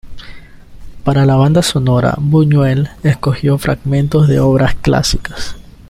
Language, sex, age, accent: Spanish, male, 19-29, Andino-Pacífico: Colombia, Perú, Ecuador, oeste de Bolivia y Venezuela andina